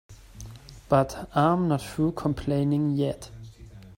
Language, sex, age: English, male, 19-29